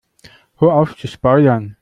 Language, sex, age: German, male, 19-29